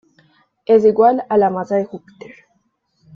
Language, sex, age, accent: Spanish, female, under 19, América central